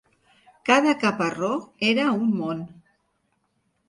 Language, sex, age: Catalan, female, 60-69